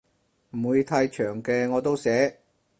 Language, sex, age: Cantonese, male, 30-39